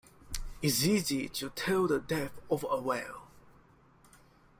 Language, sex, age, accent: English, male, 19-29, Malaysian English